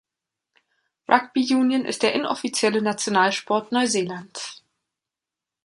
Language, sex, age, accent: German, female, 19-29, Deutschland Deutsch